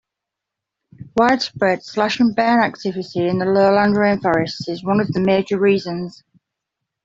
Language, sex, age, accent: English, female, 40-49, England English